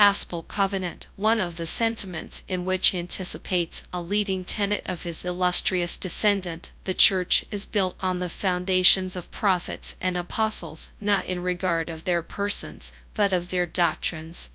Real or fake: fake